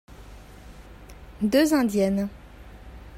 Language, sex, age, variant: French, female, 19-29, Français de métropole